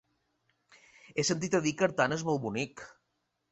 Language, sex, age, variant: Catalan, male, 30-39, Balear